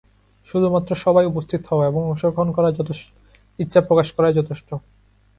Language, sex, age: Bengali, male, 19-29